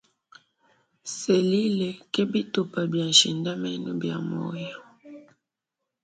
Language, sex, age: Luba-Lulua, female, 30-39